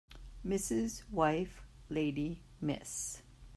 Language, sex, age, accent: English, female, 50-59, United States English